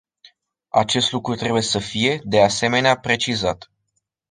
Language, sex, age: Romanian, male, 19-29